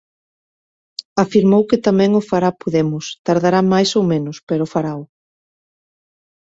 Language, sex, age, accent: Galician, female, 40-49, Normativo (estándar)